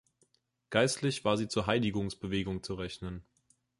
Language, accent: German, Deutschland Deutsch